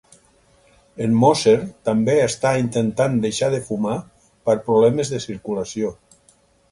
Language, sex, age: Catalan, male, 60-69